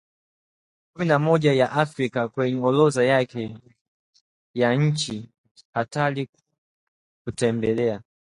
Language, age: Swahili, 19-29